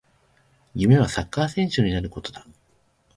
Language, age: Japanese, 30-39